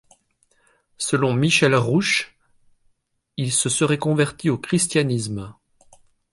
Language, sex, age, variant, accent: French, male, 30-39, Français d'Europe, Français de Belgique